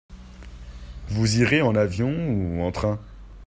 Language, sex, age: French, male, under 19